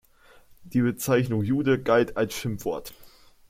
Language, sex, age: German, male, under 19